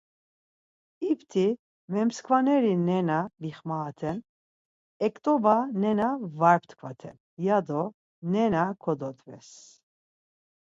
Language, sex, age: Laz, female, 40-49